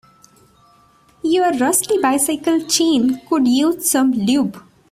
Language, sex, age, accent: English, female, 19-29, India and South Asia (India, Pakistan, Sri Lanka)